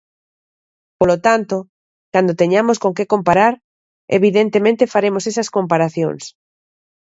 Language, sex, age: Galician, female, 30-39